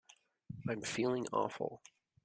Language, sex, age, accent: English, male, 19-29, United States English